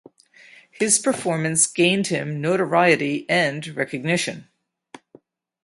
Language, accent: English, United States English; Canadian English